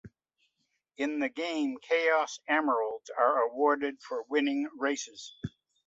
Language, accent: English, Canadian English